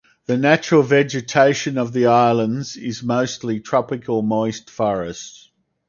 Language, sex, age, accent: English, male, 50-59, Australian English